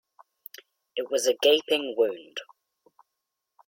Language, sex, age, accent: English, male, 19-29, England English